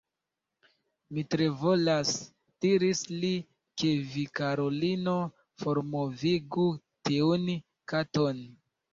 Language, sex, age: Esperanto, male, 19-29